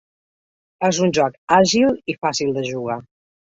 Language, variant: Catalan, Balear